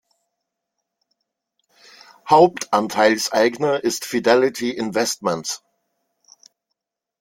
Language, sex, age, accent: German, male, 40-49, Österreichisches Deutsch